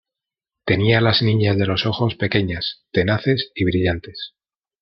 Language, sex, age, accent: Spanish, male, 30-39, España: Centro-Sur peninsular (Madrid, Toledo, Castilla-La Mancha)